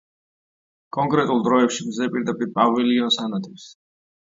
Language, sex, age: Georgian, male, 19-29